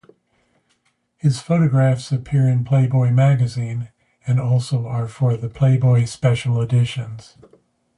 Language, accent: English, United States English